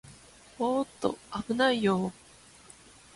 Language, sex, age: Japanese, female, 30-39